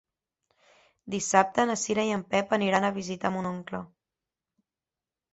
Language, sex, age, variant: Catalan, female, 19-29, Central